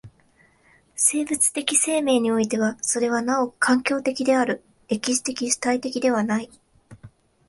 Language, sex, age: Japanese, female, 19-29